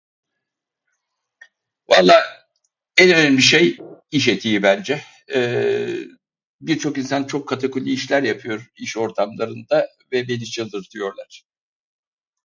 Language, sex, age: Turkish, male, 60-69